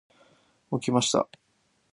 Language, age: Japanese, 19-29